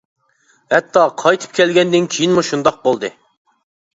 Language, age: Uyghur, 19-29